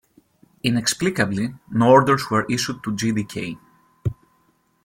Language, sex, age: English, male, 30-39